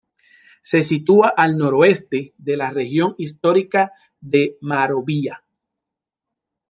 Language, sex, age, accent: Spanish, male, 40-49, Caribe: Cuba, Venezuela, Puerto Rico, República Dominicana, Panamá, Colombia caribeña, México caribeño, Costa del golfo de México